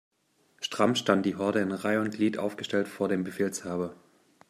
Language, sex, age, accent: German, male, 19-29, Deutschland Deutsch